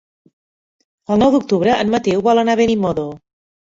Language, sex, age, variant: Catalan, female, 40-49, Central